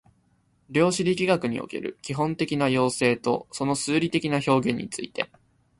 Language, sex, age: Japanese, male, 19-29